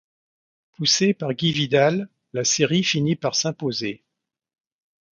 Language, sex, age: French, male, 60-69